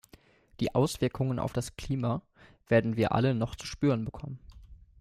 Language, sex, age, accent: German, male, 19-29, Deutschland Deutsch